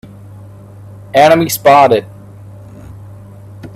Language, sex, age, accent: English, male, 19-29, England English